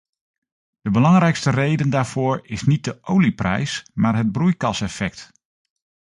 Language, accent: Dutch, Nederlands Nederlands